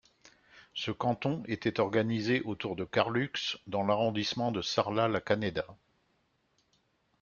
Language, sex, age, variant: French, male, 60-69, Français de métropole